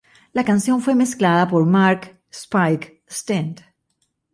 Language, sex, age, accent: Spanish, female, 60-69, Caribe: Cuba, Venezuela, Puerto Rico, República Dominicana, Panamá, Colombia caribeña, México caribeño, Costa del golfo de México